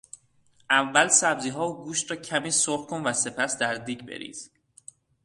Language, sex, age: Persian, male, 19-29